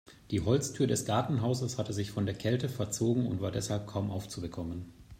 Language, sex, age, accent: German, male, 40-49, Deutschland Deutsch